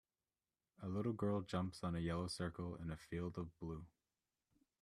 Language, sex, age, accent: English, male, 19-29, United States English